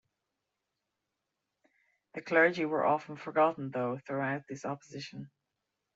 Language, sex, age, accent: English, female, 40-49, Irish English